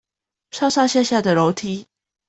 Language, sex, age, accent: Chinese, female, 19-29, 出生地：臺北市